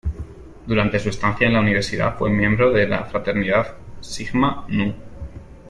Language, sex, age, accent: Spanish, male, 19-29, España: Centro-Sur peninsular (Madrid, Toledo, Castilla-La Mancha)